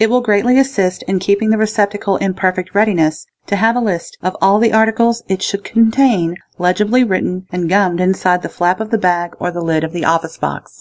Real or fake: real